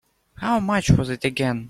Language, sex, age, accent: English, male, under 19, United States English